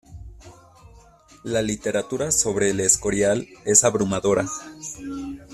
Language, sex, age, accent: Spanish, male, 19-29, México